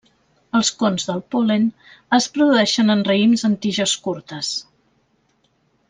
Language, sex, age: Catalan, female, 40-49